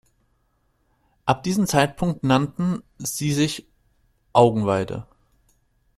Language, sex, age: German, male, 19-29